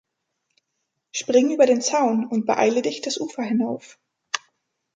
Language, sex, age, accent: German, female, 30-39, Deutschland Deutsch